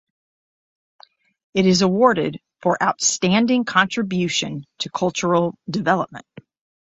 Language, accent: English, United States English